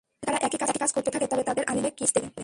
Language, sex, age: Bengali, female, 19-29